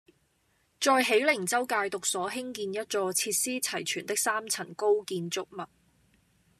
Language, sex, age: Cantonese, female, 19-29